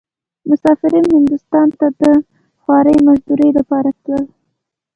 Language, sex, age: Pashto, female, 19-29